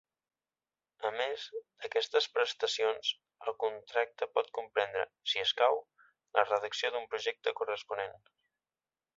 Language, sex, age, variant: Catalan, male, 19-29, Central